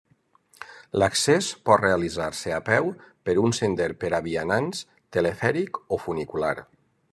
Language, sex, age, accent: Catalan, male, 50-59, valencià